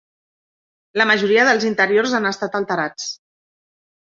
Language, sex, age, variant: Catalan, female, 40-49, Central